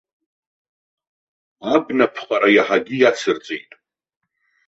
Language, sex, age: Abkhazian, male, 30-39